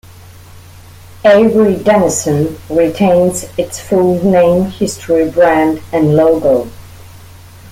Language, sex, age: English, female, 30-39